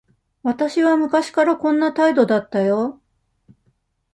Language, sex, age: Japanese, female, 40-49